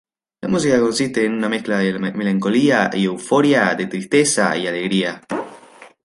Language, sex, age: Spanish, male, 19-29